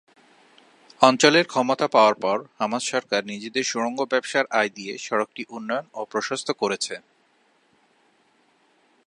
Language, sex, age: Bengali, male, 30-39